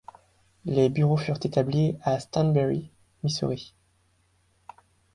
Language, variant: French, Français de métropole